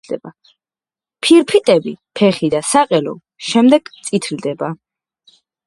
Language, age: Georgian, under 19